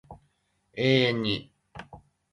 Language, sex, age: Japanese, male, 40-49